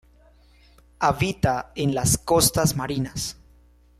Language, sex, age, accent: Spanish, male, 19-29, Caribe: Cuba, Venezuela, Puerto Rico, República Dominicana, Panamá, Colombia caribeña, México caribeño, Costa del golfo de México